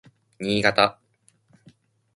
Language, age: Japanese, 19-29